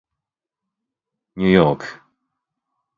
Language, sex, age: Japanese, male, 40-49